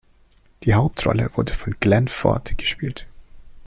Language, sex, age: German, male, 19-29